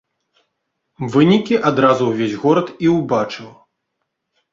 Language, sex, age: Belarusian, male, 30-39